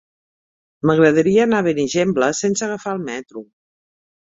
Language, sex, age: Catalan, female, 50-59